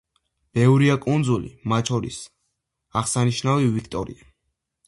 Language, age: Georgian, under 19